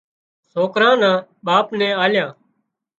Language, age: Wadiyara Koli, 40-49